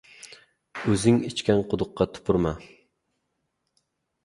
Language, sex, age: Uzbek, male, 40-49